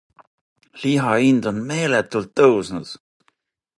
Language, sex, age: Estonian, male, 40-49